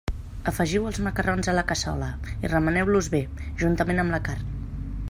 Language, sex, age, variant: Catalan, female, 40-49, Central